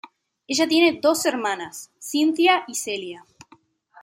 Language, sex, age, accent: Spanish, female, under 19, Rioplatense: Argentina, Uruguay, este de Bolivia, Paraguay